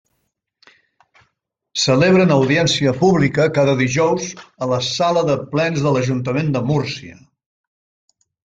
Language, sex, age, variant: Catalan, male, 70-79, Central